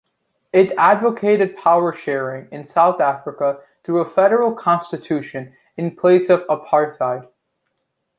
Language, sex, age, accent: English, male, under 19, United States English